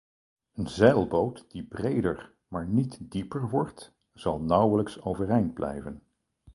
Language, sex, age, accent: Dutch, male, 60-69, Nederlands Nederlands